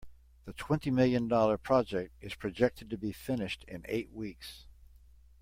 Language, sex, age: English, male, 70-79